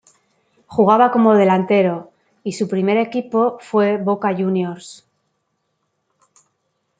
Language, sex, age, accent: Spanish, female, 40-49, España: Norte peninsular (Asturias, Castilla y León, Cantabria, País Vasco, Navarra, Aragón, La Rioja, Guadalajara, Cuenca)